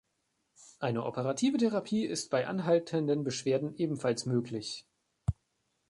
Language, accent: German, Deutschland Deutsch